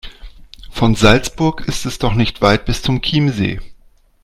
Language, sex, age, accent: German, male, 40-49, Deutschland Deutsch